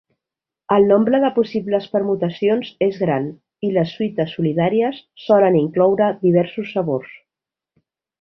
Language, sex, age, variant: Catalan, female, 40-49, Nord-Occidental